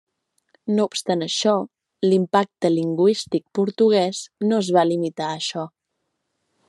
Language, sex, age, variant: Catalan, female, 19-29, Central